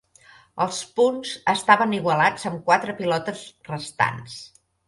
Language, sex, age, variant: Catalan, female, 60-69, Central